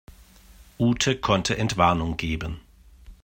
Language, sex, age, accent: German, male, 40-49, Deutschland Deutsch